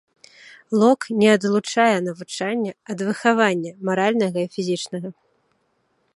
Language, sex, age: Belarusian, female, 30-39